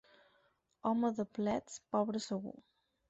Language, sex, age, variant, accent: Catalan, female, 19-29, Balear, menorquí